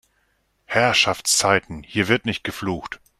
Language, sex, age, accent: German, male, 50-59, Deutschland Deutsch